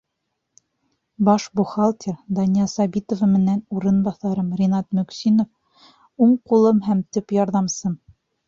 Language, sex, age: Bashkir, female, 19-29